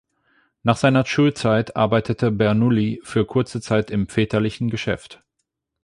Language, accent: German, Deutschland Deutsch